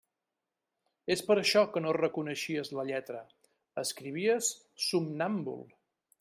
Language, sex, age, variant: Catalan, male, 50-59, Central